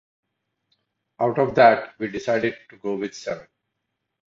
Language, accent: English, India and South Asia (India, Pakistan, Sri Lanka)